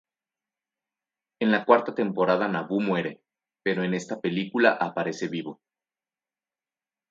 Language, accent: Spanish, México